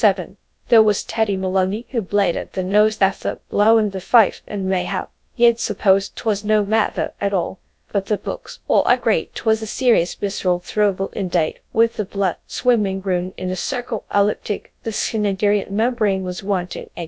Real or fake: fake